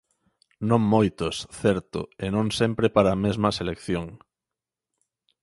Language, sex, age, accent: Galician, male, 19-29, Normativo (estándar)